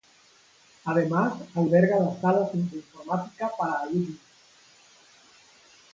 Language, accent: Spanish, México